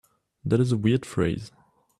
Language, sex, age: English, male, 19-29